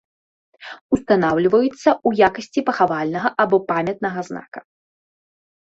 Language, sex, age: Belarusian, female, 19-29